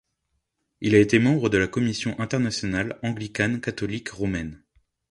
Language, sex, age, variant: French, male, 19-29, Français de métropole